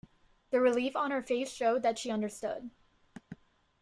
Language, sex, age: English, female, 19-29